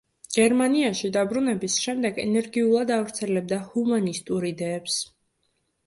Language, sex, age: Georgian, female, under 19